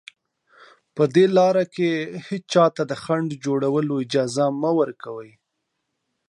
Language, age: Pashto, 19-29